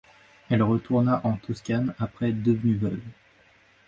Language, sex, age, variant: French, male, 19-29, Français de métropole